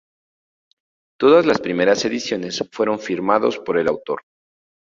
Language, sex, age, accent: Spanish, male, 19-29, México